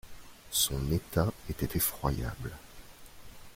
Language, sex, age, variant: French, male, 40-49, Français de métropole